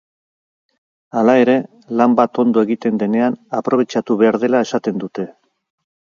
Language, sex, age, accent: Basque, male, 50-59, Erdialdekoa edo Nafarra (Gipuzkoa, Nafarroa)